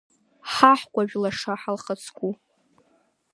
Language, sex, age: Abkhazian, female, under 19